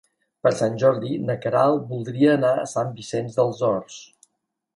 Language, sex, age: Catalan, male, 50-59